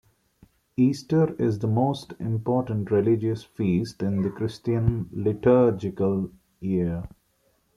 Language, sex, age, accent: English, male, 19-29, India and South Asia (India, Pakistan, Sri Lanka)